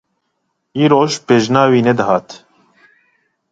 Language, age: Kurdish, 30-39